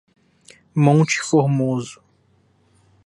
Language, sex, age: Portuguese, male, 19-29